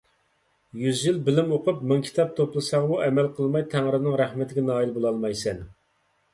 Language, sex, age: Uyghur, male, 30-39